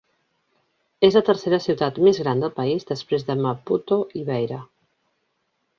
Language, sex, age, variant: Catalan, female, 40-49, Central